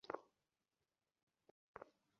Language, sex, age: Bengali, male, 19-29